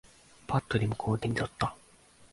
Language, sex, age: Japanese, male, 19-29